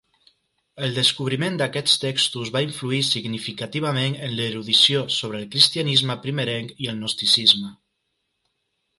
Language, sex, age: Catalan, male, 30-39